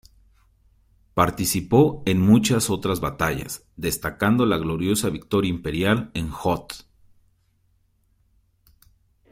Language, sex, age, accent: Spanish, male, 30-39, México